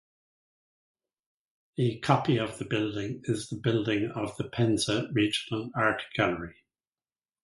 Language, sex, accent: English, male, Irish English